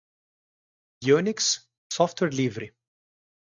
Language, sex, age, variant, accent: Portuguese, male, 19-29, Portuguese (Brasil), Paulista